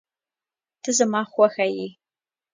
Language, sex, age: Pashto, female, 19-29